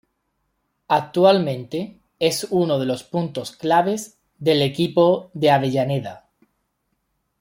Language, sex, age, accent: Spanish, male, 30-39, España: Sur peninsular (Andalucia, Extremadura, Murcia)